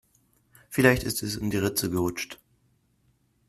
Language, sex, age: German, male, 19-29